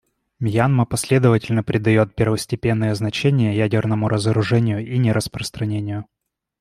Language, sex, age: Russian, male, 19-29